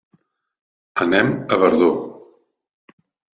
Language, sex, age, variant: Catalan, male, 40-49, Central